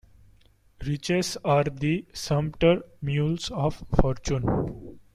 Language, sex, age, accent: English, male, 19-29, India and South Asia (India, Pakistan, Sri Lanka)